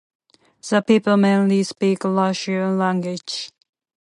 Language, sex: English, female